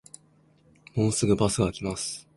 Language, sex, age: Japanese, female, 19-29